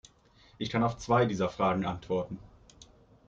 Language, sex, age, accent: German, male, 19-29, Deutschland Deutsch